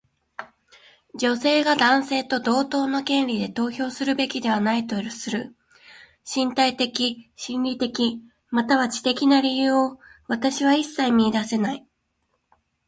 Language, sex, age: Japanese, female, 19-29